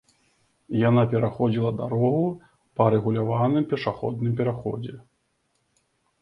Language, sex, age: Belarusian, male, 30-39